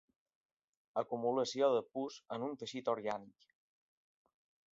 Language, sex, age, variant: Catalan, male, 30-39, Balear